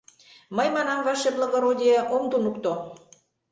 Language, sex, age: Mari, female, 50-59